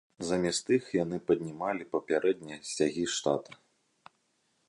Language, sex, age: Belarusian, male, 30-39